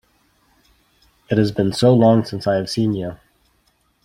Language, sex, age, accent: English, male, 30-39, United States English